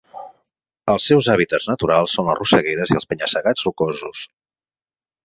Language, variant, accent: Catalan, Central, Barceloní